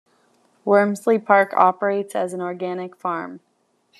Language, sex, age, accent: English, female, 19-29, United States English